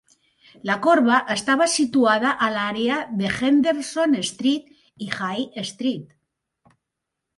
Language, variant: Catalan, Central